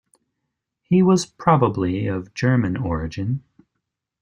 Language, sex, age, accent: English, male, 30-39, United States English